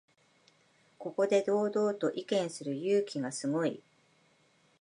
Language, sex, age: Japanese, female, 50-59